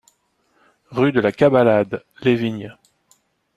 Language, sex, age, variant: French, male, 40-49, Français de métropole